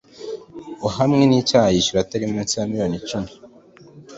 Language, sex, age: Kinyarwanda, male, 19-29